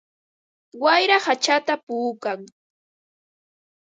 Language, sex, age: Ambo-Pasco Quechua, female, 30-39